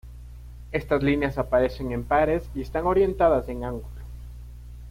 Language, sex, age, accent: Spanish, male, under 19, Andino-Pacífico: Colombia, Perú, Ecuador, oeste de Bolivia y Venezuela andina